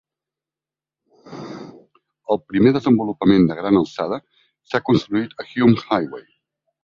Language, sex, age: Catalan, female, 50-59